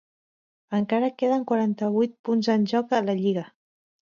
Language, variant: Catalan, Central